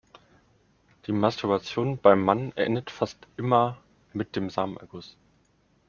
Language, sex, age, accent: German, male, 19-29, Deutschland Deutsch